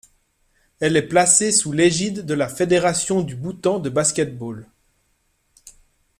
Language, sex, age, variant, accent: French, male, 40-49, Français d'Europe, Français de Suisse